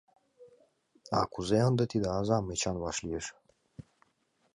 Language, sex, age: Mari, male, 19-29